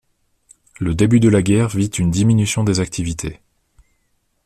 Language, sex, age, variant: French, male, 30-39, Français de métropole